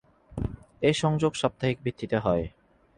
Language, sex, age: Bengali, male, 19-29